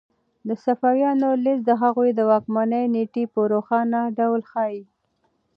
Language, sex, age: Pashto, female, 19-29